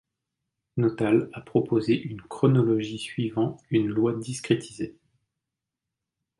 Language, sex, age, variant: French, male, 30-39, Français de métropole